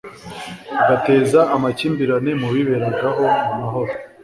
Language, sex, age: Kinyarwanda, male, 19-29